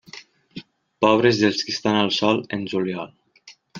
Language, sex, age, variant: Catalan, male, 19-29, Nord-Occidental